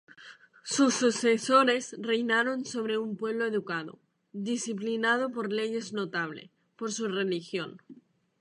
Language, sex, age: Spanish, female, 19-29